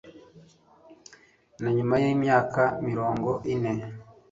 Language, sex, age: Kinyarwanda, male, 40-49